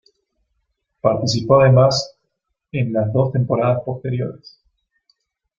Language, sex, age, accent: Spanish, male, 30-39, Rioplatense: Argentina, Uruguay, este de Bolivia, Paraguay